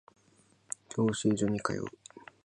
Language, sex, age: Japanese, male, under 19